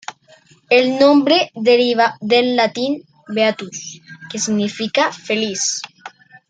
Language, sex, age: Spanish, male, under 19